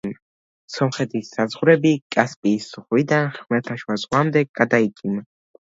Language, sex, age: Georgian, male, under 19